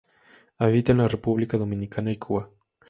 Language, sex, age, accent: Spanish, male, 19-29, México